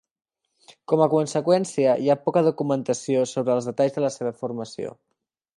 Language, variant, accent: Catalan, Central, gironí